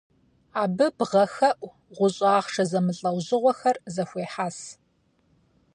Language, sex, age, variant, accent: Kabardian, female, 30-39, Адыгэбзэ (Къэбэрдей, Кирил, псоми зэдай), Джылэхъстэней (Gilahsteney)